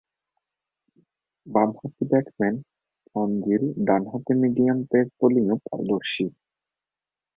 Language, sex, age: Bengali, male, 19-29